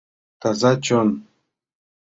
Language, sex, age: Mari, male, 40-49